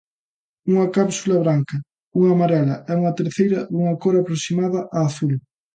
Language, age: Galician, 19-29